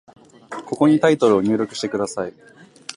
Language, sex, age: Japanese, male, 19-29